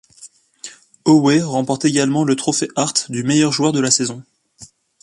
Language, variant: French, Français de métropole